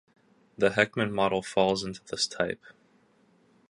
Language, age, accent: English, under 19, United States English